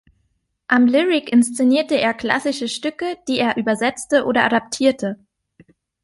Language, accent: German, Deutschland Deutsch